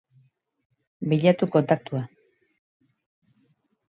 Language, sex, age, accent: Basque, female, 60-69, Erdialdekoa edo Nafarra (Gipuzkoa, Nafarroa)